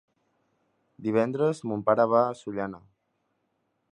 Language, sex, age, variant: Catalan, male, 19-29, Central